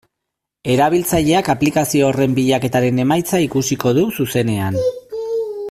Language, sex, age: Basque, male, 40-49